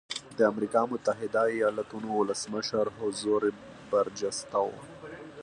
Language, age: Pashto, 19-29